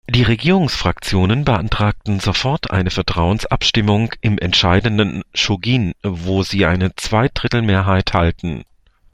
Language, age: German, 30-39